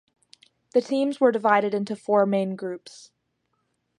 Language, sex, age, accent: English, female, under 19, United States English